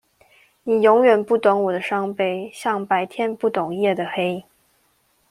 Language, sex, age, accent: Chinese, female, 19-29, 出生地：宜蘭縣